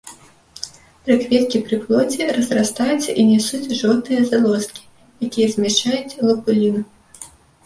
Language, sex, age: Belarusian, female, 19-29